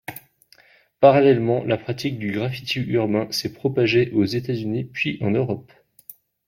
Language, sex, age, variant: French, male, 30-39, Français de métropole